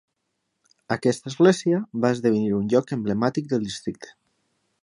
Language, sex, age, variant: Catalan, male, 40-49, Valencià meridional